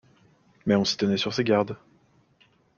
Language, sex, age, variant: French, male, 19-29, Français de métropole